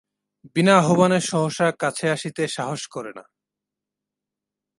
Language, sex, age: Bengali, male, 19-29